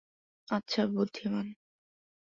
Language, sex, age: Bengali, female, 19-29